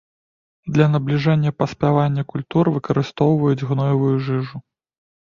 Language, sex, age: Belarusian, male, 30-39